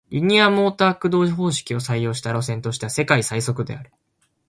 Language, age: Japanese, 19-29